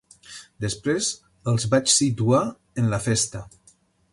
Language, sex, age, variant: Catalan, male, 50-59, Central